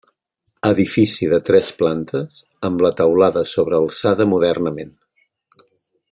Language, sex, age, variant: Catalan, male, 50-59, Central